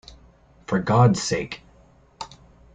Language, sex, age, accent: English, male, 19-29, United States English